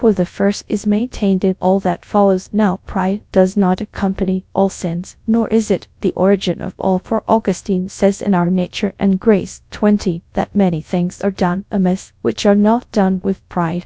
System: TTS, GradTTS